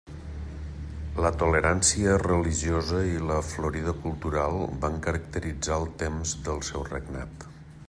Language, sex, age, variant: Catalan, male, 50-59, Nord-Occidental